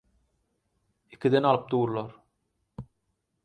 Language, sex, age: Turkmen, male, 30-39